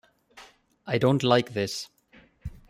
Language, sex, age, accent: English, male, 30-39, India and South Asia (India, Pakistan, Sri Lanka)